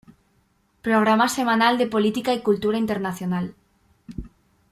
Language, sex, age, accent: Spanish, female, under 19, España: Norte peninsular (Asturias, Castilla y León, Cantabria, País Vasco, Navarra, Aragón, La Rioja, Guadalajara, Cuenca)